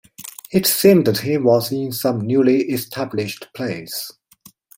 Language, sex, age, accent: English, male, 30-39, England English